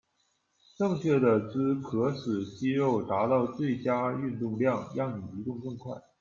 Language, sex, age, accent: Chinese, male, 19-29, 出生地：辽宁省